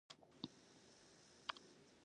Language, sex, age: English, female, 19-29